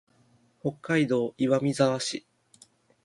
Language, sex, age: Japanese, male, 19-29